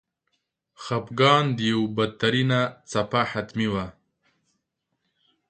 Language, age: Pashto, 30-39